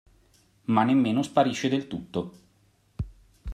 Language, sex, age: Italian, male, 19-29